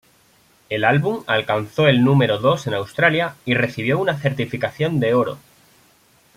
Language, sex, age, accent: Spanish, male, 19-29, España: Centro-Sur peninsular (Madrid, Toledo, Castilla-La Mancha)